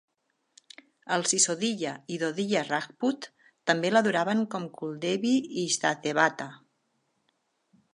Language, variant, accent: Catalan, Central, central